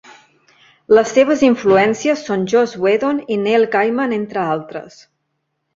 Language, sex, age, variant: Catalan, female, 19-29, Central